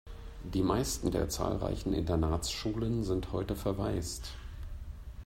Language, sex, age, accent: German, male, 50-59, Deutschland Deutsch